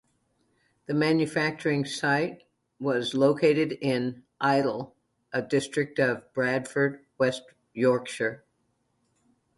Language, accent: English, United States English